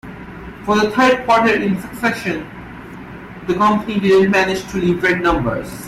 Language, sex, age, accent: English, male, 19-29, India and South Asia (India, Pakistan, Sri Lanka)